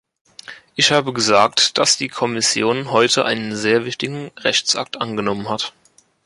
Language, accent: German, Deutschland Deutsch